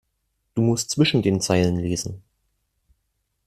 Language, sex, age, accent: German, male, 19-29, Deutschland Deutsch